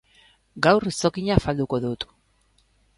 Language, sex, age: Basque, female, 40-49